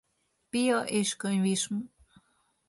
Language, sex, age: Hungarian, female, 40-49